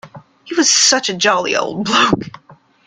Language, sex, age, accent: English, female, 19-29, United States English